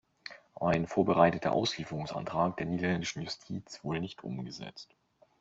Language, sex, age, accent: German, male, 19-29, Deutschland Deutsch